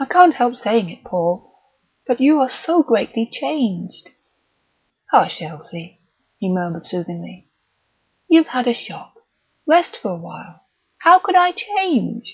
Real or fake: real